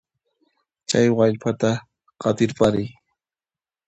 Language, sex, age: Puno Quechua, male, 30-39